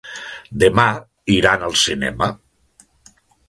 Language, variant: Catalan, Nord-Occidental